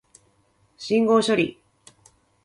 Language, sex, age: Japanese, female, 40-49